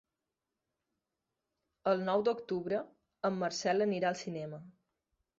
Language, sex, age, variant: Catalan, female, 30-39, Balear